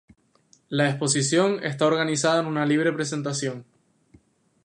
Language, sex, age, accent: Spanish, male, 19-29, España: Islas Canarias